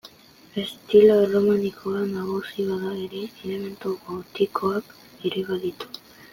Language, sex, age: Basque, male, under 19